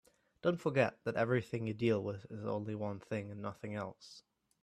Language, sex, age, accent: English, male, 19-29, England English